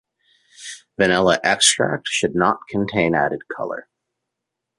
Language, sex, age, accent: English, male, 30-39, Canadian English